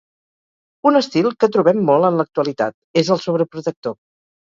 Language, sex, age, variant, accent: Catalan, female, 50-59, Central, central